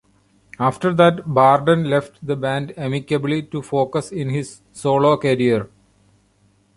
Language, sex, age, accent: English, male, 40-49, India and South Asia (India, Pakistan, Sri Lanka)